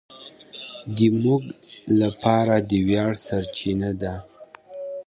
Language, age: Pashto, 19-29